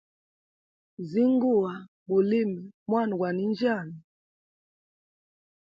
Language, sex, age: Hemba, female, 30-39